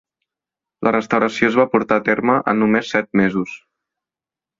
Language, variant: Catalan, Central